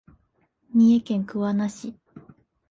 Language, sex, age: Japanese, female, 19-29